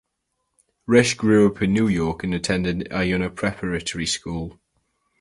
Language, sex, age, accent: English, male, under 19, England English